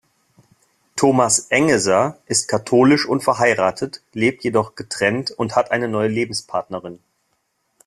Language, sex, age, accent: German, male, 30-39, Deutschland Deutsch